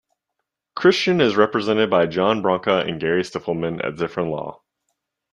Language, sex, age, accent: English, male, 30-39, United States English